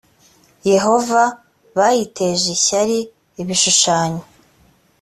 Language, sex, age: Kinyarwanda, female, 19-29